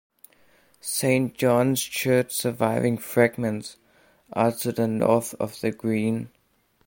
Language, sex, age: English, male, under 19